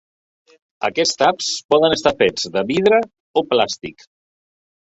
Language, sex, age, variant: Catalan, male, 60-69, Central